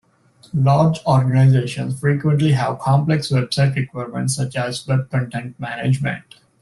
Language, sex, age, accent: English, male, 30-39, India and South Asia (India, Pakistan, Sri Lanka)